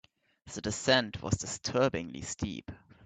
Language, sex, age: English, male, under 19